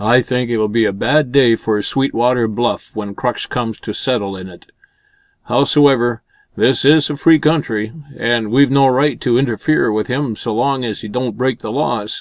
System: none